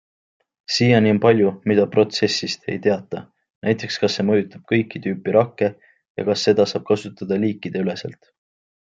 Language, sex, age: Estonian, male, 19-29